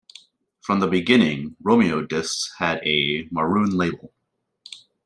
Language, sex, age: English, male, 19-29